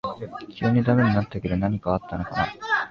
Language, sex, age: Japanese, male, 19-29